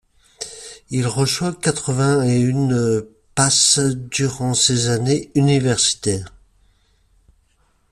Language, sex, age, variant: French, male, 50-59, Français de métropole